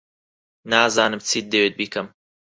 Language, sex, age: Central Kurdish, male, 19-29